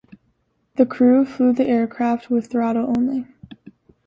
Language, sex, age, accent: English, female, 19-29, United States English